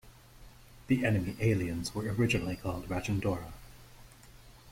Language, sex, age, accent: English, male, 40-49, United States English